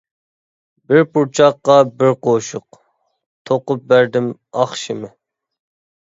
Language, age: Uyghur, 19-29